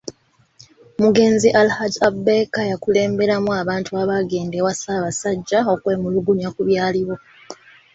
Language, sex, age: Ganda, female, 19-29